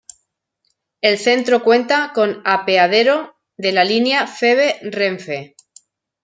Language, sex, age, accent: Spanish, female, 40-49, España: Centro-Sur peninsular (Madrid, Toledo, Castilla-La Mancha)